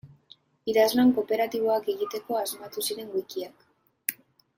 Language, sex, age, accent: Basque, female, 19-29, Mendebalekoa (Araba, Bizkaia, Gipuzkoako mendebaleko herri batzuk)